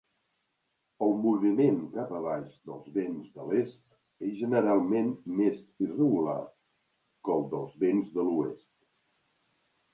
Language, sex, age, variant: Catalan, male, 40-49, Central